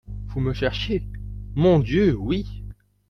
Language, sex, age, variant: French, male, 19-29, Français de métropole